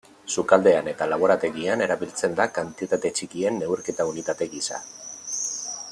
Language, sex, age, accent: Basque, male, 30-39, Erdialdekoa edo Nafarra (Gipuzkoa, Nafarroa)